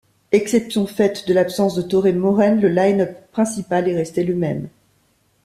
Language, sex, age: French, female, 40-49